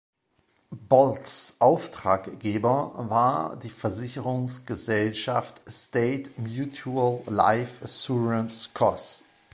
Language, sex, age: German, male, 40-49